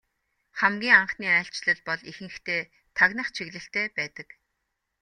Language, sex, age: Mongolian, female, 30-39